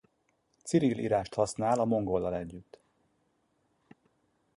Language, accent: Hungarian, budapesti